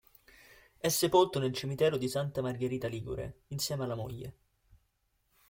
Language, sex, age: Italian, male, 19-29